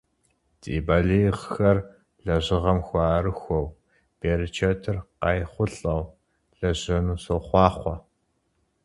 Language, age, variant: Kabardian, 19-29, Адыгэбзэ (Къэбэрдей, Кирил, псоми зэдай)